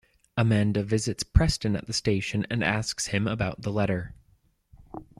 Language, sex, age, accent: English, male, 19-29, United States English